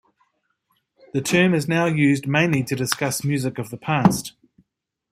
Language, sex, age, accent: English, male, 50-59, New Zealand English